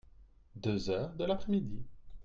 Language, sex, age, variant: French, male, 30-39, Français de métropole